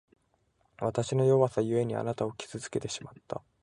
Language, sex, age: Japanese, male, 19-29